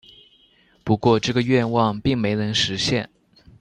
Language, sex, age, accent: Chinese, male, under 19, 出生地：湖南省